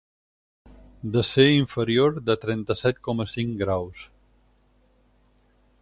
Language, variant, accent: Catalan, Central, Barceloní